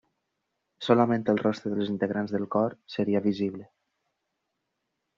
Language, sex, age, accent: Catalan, male, 19-29, valencià